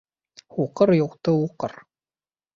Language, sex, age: Bashkir, male, 19-29